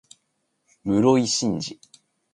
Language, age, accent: Japanese, 19-29, 標準語